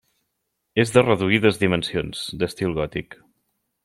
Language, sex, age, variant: Catalan, male, 30-39, Central